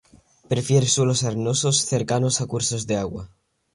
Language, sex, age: Spanish, male, under 19